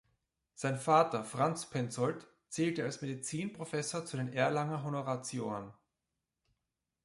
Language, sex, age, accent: German, male, 40-49, Österreichisches Deutsch